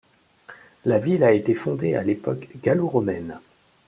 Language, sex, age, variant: French, male, 30-39, Français de métropole